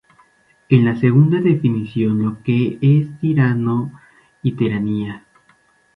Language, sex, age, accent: Spanish, male, 19-29, México